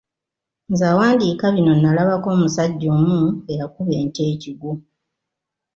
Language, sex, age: Ganda, female, 60-69